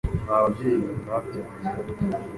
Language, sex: Kinyarwanda, male